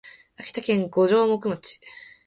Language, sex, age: Japanese, female, 19-29